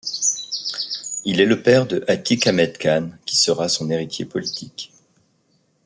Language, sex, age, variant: French, male, 40-49, Français de métropole